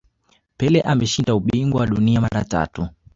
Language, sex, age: Swahili, male, 19-29